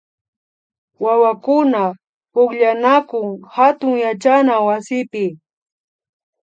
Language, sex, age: Imbabura Highland Quichua, female, 30-39